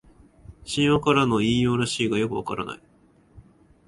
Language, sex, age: Japanese, male, 19-29